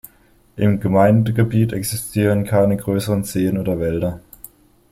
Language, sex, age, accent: German, male, 19-29, Deutschland Deutsch